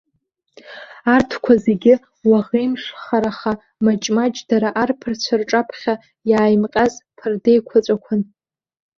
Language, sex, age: Abkhazian, female, 19-29